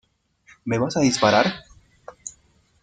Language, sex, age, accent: Spanish, male, 19-29, Andino-Pacífico: Colombia, Perú, Ecuador, oeste de Bolivia y Venezuela andina